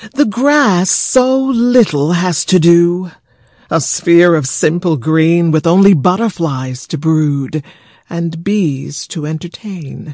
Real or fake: real